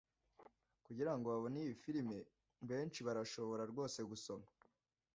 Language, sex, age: Kinyarwanda, male, under 19